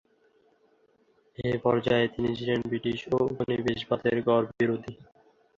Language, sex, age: Bengali, male, under 19